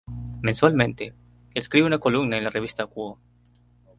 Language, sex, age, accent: Spanish, male, 19-29, Andino-Pacífico: Colombia, Perú, Ecuador, oeste de Bolivia y Venezuela andina